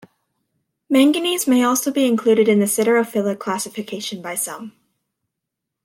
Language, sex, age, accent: English, female, under 19, Canadian English